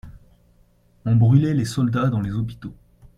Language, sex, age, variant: French, male, 19-29, Français de métropole